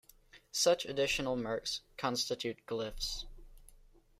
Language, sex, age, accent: English, male, 19-29, United States English